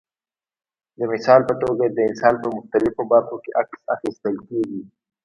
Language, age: Pashto, 19-29